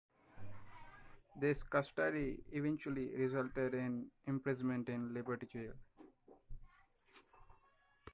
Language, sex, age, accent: English, male, 19-29, India and South Asia (India, Pakistan, Sri Lanka)